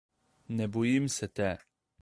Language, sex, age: Slovenian, male, 19-29